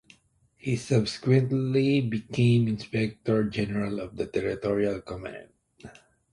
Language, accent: English, Filipino